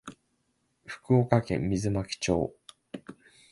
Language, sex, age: Japanese, male, 19-29